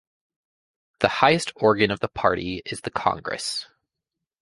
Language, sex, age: English, female, 19-29